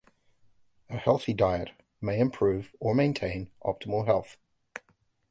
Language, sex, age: English, male, 50-59